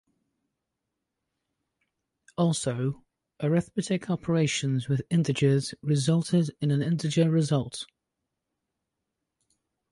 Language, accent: English, England English